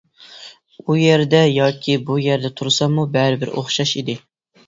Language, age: Uyghur, 19-29